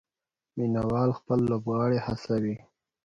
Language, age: Pashto, under 19